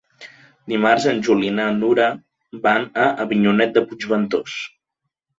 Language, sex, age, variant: Catalan, male, 19-29, Nord-Occidental